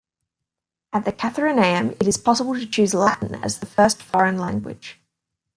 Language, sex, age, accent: English, female, 19-29, Australian English